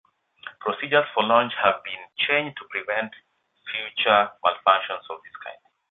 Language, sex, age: English, male, 19-29